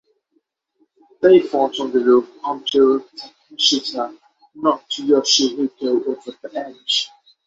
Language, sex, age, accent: English, male, 30-39, United States English; England English